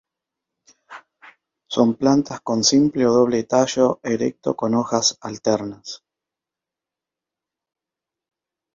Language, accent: Spanish, Rioplatense: Argentina, Uruguay, este de Bolivia, Paraguay